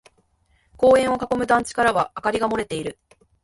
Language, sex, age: Japanese, female, 19-29